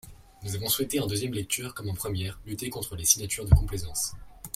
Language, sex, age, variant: French, male, under 19, Français de métropole